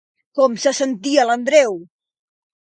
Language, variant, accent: Catalan, Central, central; septentrional